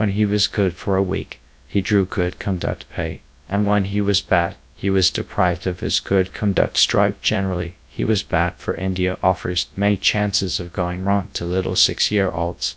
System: TTS, GradTTS